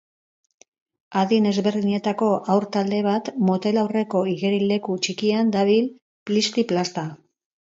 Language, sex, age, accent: Basque, female, 50-59, Mendebalekoa (Araba, Bizkaia, Gipuzkoako mendebaleko herri batzuk)